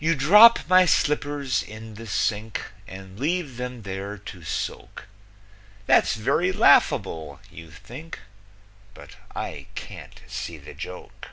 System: none